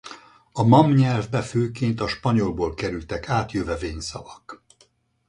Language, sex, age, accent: Hungarian, male, 70-79, budapesti